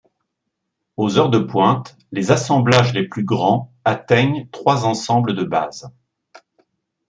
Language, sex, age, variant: French, male, 60-69, Français de métropole